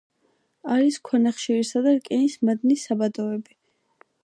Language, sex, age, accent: Georgian, female, under 19, მშვიდი